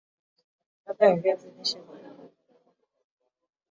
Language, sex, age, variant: Swahili, female, 19-29, Kiswahili cha Bara ya Kenya